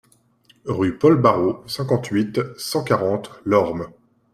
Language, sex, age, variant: French, male, 19-29, Français de métropole